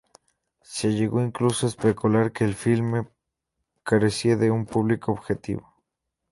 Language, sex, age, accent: Spanish, male, 19-29, México